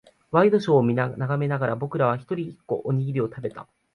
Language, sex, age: Japanese, male, 19-29